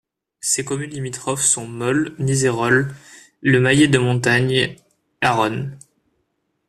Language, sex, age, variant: French, male, 19-29, Français de métropole